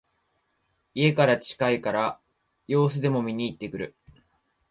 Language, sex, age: Japanese, male, 19-29